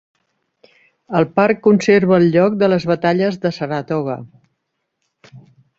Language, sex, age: Catalan, female, 60-69